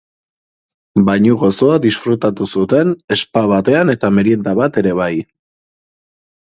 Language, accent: Basque, Erdialdekoa edo Nafarra (Gipuzkoa, Nafarroa)